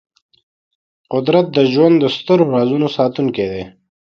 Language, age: Pashto, 19-29